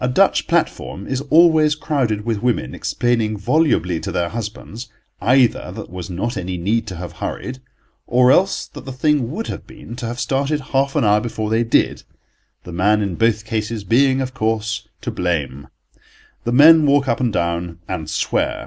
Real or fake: real